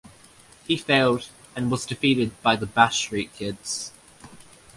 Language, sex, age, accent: English, male, under 19, Australian English